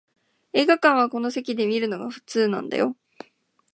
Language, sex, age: Japanese, female, 19-29